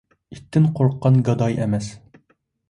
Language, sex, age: Uyghur, male, 19-29